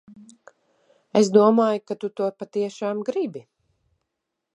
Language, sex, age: Latvian, female, 40-49